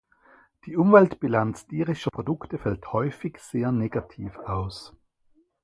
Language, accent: German, Schweizerdeutsch